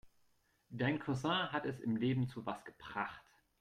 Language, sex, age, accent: German, male, 30-39, Deutschland Deutsch